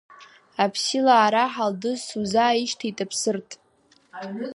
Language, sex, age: Abkhazian, female, under 19